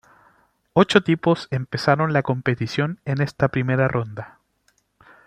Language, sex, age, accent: Spanish, male, 19-29, Chileno: Chile, Cuyo